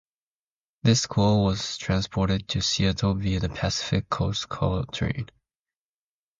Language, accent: English, United States English